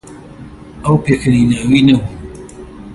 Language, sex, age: Central Kurdish, male, 30-39